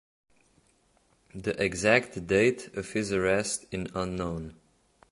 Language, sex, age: English, male, under 19